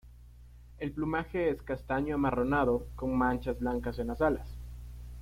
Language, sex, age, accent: Spanish, male, under 19, Andino-Pacífico: Colombia, Perú, Ecuador, oeste de Bolivia y Venezuela andina